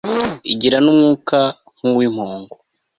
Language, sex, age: Kinyarwanda, male, under 19